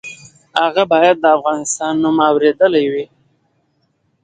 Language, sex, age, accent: Pashto, male, 19-29, معیاري پښتو